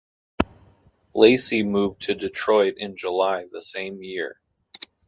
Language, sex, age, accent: English, male, 30-39, United States English